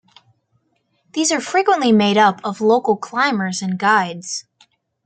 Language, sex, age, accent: English, female, under 19, United States English